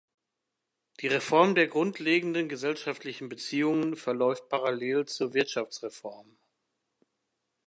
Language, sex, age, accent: German, male, 60-69, Deutschland Deutsch